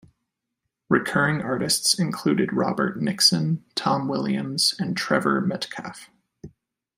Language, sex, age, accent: English, male, 30-39, United States English